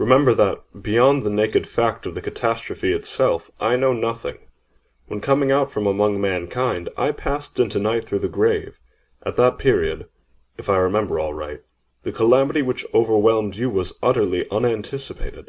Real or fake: real